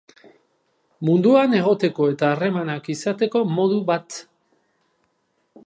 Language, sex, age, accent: Basque, male, 40-49, Mendebalekoa (Araba, Bizkaia, Gipuzkoako mendebaleko herri batzuk)